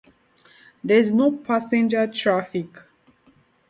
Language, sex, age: English, female, 19-29